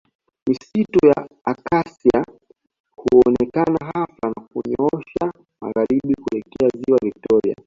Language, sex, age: Swahili, male, 19-29